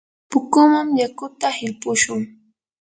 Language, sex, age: Yanahuanca Pasco Quechua, female, 30-39